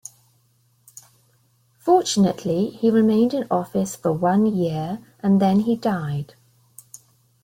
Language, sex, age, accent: English, female, 50-59, England English